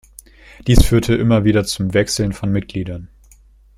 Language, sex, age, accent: German, male, under 19, Deutschland Deutsch